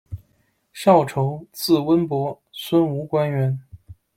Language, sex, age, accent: Chinese, male, 30-39, 出生地：北京市